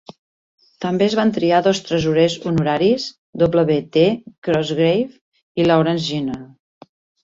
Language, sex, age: Catalan, female, 50-59